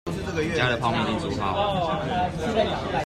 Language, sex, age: Chinese, male, 30-39